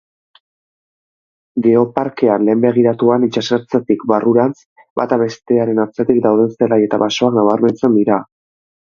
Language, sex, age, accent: Basque, male, 19-29, Erdialdekoa edo Nafarra (Gipuzkoa, Nafarroa)